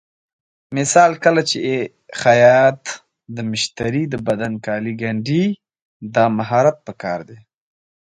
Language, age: Pashto, 19-29